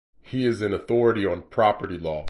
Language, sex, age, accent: English, male, 40-49, United States English